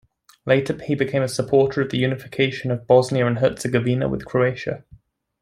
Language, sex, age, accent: English, male, 19-29, England English